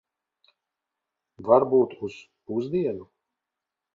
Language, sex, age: Latvian, male, 30-39